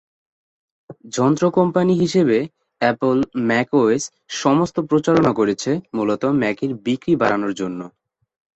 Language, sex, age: Bengali, male, 19-29